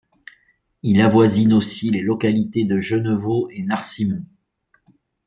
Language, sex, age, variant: French, male, 40-49, Français de métropole